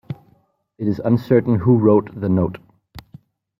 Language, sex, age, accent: English, male, 19-29, United States English